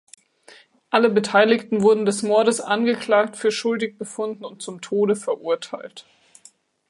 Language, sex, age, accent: German, female, 19-29, Deutschland Deutsch